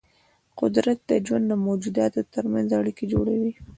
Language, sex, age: Pashto, female, 19-29